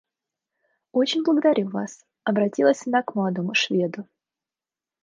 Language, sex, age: Russian, female, 19-29